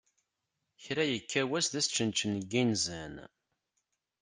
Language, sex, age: Kabyle, male, 30-39